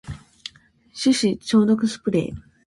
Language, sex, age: Japanese, female, 19-29